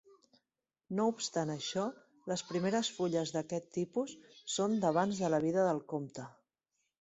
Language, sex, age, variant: Catalan, female, 30-39, Central